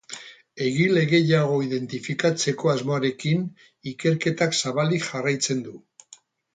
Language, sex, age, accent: Basque, male, 60-69, Erdialdekoa edo Nafarra (Gipuzkoa, Nafarroa)